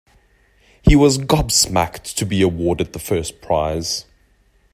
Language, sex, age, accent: English, male, 30-39, Southern African (South Africa, Zimbabwe, Namibia)